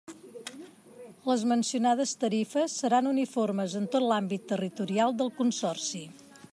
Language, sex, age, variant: Catalan, male, 50-59, Central